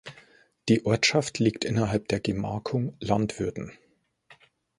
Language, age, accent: German, 30-39, Deutschland Deutsch